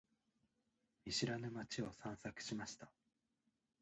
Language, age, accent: Japanese, 19-29, 標準語